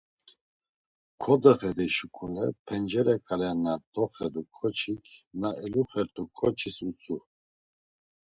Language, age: Laz, 50-59